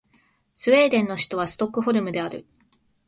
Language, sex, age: Japanese, female, 19-29